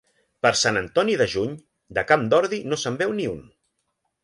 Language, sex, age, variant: Catalan, male, 40-49, Central